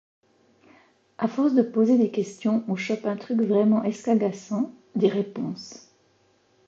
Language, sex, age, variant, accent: French, female, 40-49, Français d'Europe, Français de Suisse